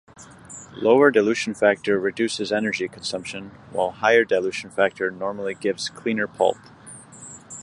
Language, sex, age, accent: English, male, 30-39, United States English